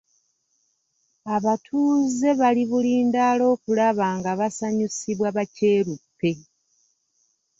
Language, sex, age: Ganda, female, 50-59